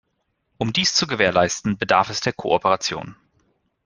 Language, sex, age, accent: German, male, 30-39, Deutschland Deutsch